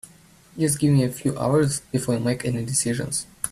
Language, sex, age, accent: English, male, under 19, United States English